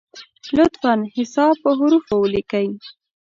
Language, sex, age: Pashto, female, under 19